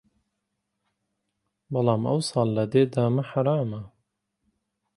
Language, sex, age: Central Kurdish, male, 19-29